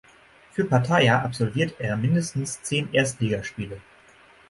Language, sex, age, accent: German, male, 19-29, Deutschland Deutsch; Norddeutsch